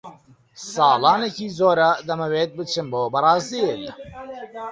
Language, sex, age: Central Kurdish, male, 19-29